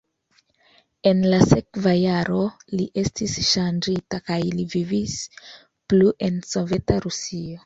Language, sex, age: Esperanto, female, 19-29